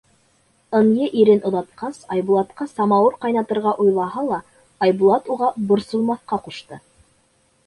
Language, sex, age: Bashkir, female, 19-29